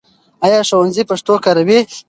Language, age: Pashto, 19-29